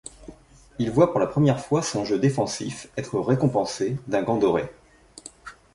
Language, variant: French, Français de métropole